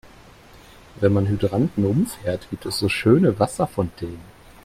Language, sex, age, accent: German, male, 30-39, Deutschland Deutsch